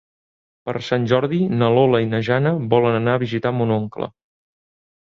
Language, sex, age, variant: Catalan, male, 19-29, Central